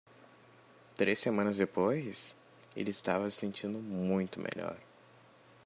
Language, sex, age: Portuguese, male, 19-29